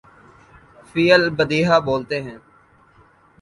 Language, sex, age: Urdu, male, 19-29